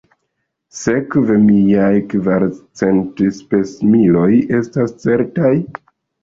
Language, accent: Esperanto, Internacia